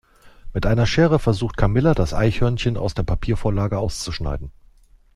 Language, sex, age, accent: German, male, 30-39, Deutschland Deutsch